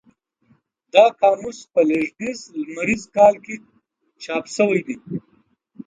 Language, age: Pashto, 50-59